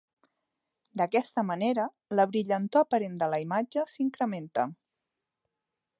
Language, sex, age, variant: Catalan, female, 30-39, Central